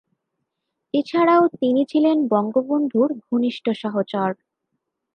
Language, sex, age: Bengali, female, 19-29